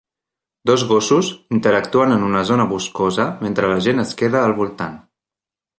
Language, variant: Catalan, Central